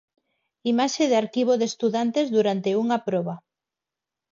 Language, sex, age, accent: Galician, female, 30-39, Neofalante